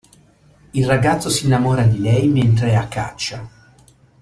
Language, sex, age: Italian, male, 50-59